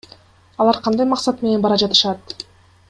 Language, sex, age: Kyrgyz, female, 19-29